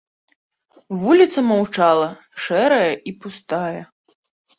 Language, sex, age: Belarusian, female, 19-29